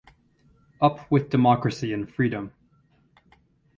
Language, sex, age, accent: English, male, 40-49, United States English